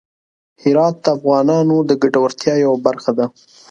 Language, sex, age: Pashto, male, 30-39